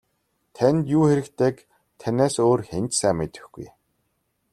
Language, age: Mongolian, 90+